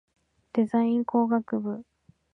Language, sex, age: Japanese, female, 19-29